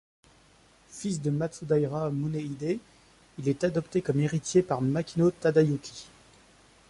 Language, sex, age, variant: French, male, 30-39, Français de métropole